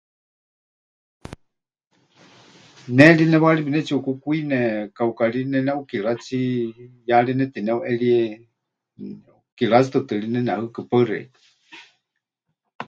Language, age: Huichol, 50-59